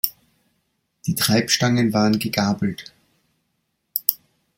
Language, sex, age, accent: German, male, 40-49, Österreichisches Deutsch